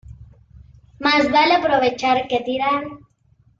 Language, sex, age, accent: Spanish, male, 19-29, México